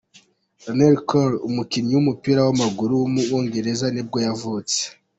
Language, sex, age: Kinyarwanda, male, 19-29